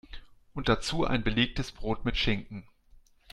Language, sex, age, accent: German, male, 40-49, Deutschland Deutsch